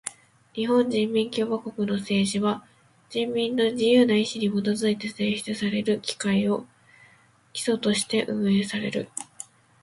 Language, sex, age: Japanese, female, 19-29